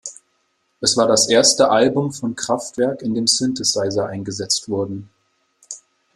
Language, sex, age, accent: German, male, 19-29, Deutschland Deutsch